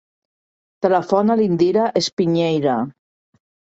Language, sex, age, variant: Catalan, female, 50-59, Central